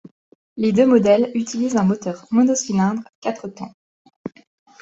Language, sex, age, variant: French, female, 19-29, Français de métropole